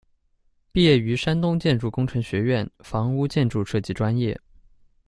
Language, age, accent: Chinese, 19-29, 出生地：四川省